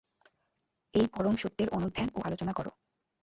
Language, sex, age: Bengali, female, 19-29